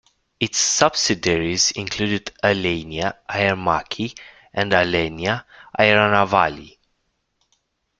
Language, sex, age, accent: English, male, 19-29, United States English